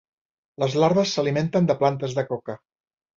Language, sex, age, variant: Catalan, male, 60-69, Central